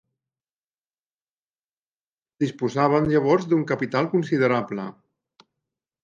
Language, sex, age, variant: Catalan, male, 50-59, Central